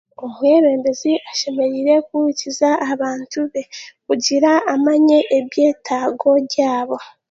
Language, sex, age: Chiga, female, 19-29